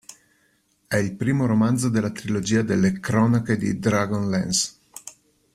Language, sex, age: Italian, male, 50-59